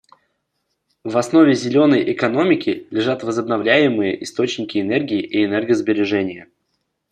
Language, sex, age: Russian, male, under 19